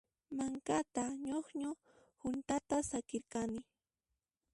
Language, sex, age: Puno Quechua, female, 19-29